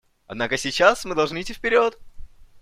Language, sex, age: Russian, male, under 19